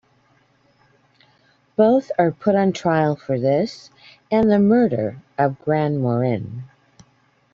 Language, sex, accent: English, female, United States English